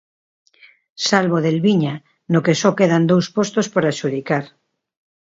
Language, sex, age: Galician, female, 60-69